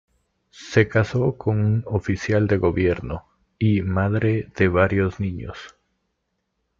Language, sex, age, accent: Spanish, male, 19-29, América central